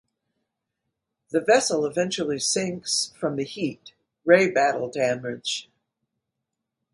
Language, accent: English, United States English